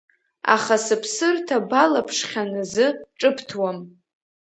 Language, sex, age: Abkhazian, female, under 19